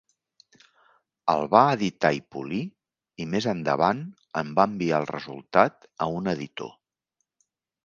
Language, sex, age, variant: Catalan, male, 60-69, Central